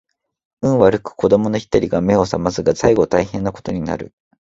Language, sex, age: Japanese, male, 19-29